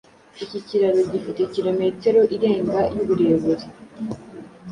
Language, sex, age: Kinyarwanda, female, under 19